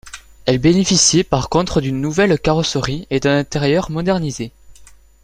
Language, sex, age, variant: French, male, 19-29, Français de métropole